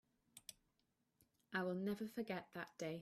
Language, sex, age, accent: English, female, 19-29, England English